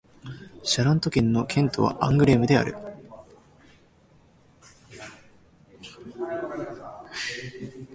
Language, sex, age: Japanese, male, 19-29